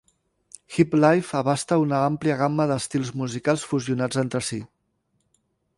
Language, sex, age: Catalan, male, 40-49